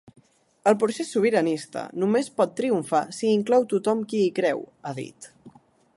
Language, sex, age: Catalan, male, 19-29